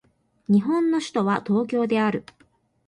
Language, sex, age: Japanese, female, 19-29